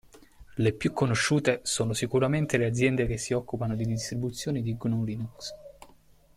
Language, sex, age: Italian, male, 19-29